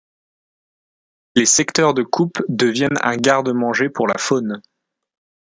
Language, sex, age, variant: French, male, under 19, Français de métropole